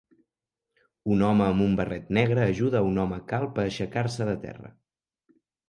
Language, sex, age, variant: Catalan, male, 19-29, Central